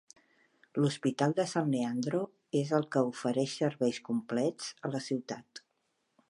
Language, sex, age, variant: Catalan, female, 40-49, Central